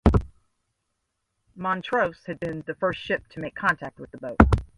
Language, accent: English, United States English